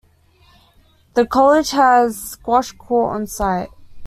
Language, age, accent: English, under 19, Australian English